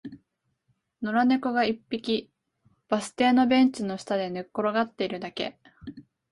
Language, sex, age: Japanese, female, 19-29